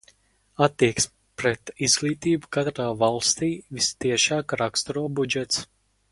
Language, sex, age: Latvian, male, under 19